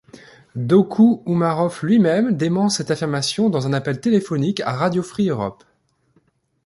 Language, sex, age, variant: French, male, 19-29, Français de métropole